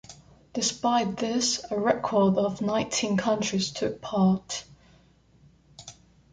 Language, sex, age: English, female, 19-29